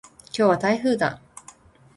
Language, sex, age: Japanese, female, 19-29